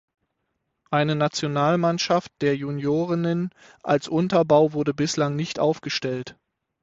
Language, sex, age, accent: German, male, 30-39, Deutschland Deutsch